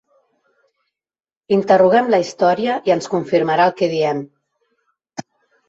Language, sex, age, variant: Catalan, female, 40-49, Central